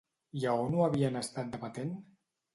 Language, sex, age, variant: Catalan, male, 50-59, Central